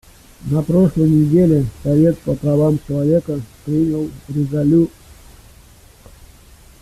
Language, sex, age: Russian, male, 40-49